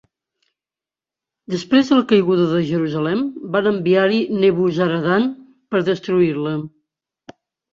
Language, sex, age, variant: Catalan, female, 70-79, Central